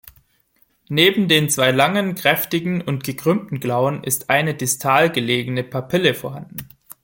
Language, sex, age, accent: German, male, 19-29, Deutschland Deutsch